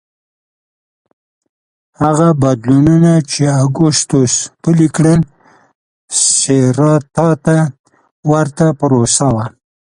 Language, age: Pashto, 70-79